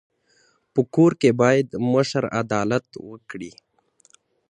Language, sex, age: Pashto, male, under 19